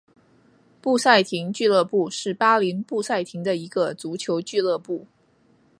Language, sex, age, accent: Chinese, female, 30-39, 出生地：广东省